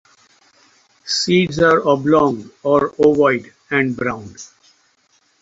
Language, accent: English, India and South Asia (India, Pakistan, Sri Lanka)